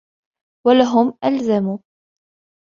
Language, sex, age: Arabic, female, 19-29